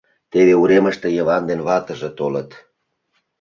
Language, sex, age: Mari, male, 40-49